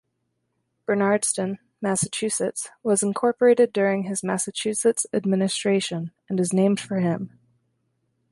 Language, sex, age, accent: English, female, 19-29, United States English